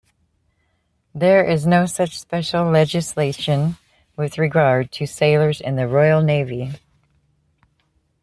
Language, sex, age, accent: English, female, 50-59, United States English